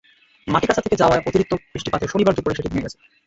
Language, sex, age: Bengali, male, 19-29